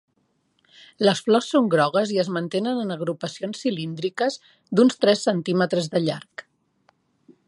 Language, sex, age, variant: Catalan, female, 50-59, Central